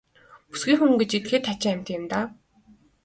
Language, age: Mongolian, 19-29